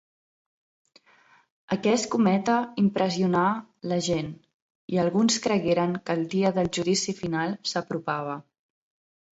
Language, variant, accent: Catalan, Central, central